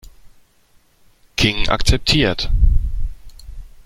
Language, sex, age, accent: German, male, 30-39, Deutschland Deutsch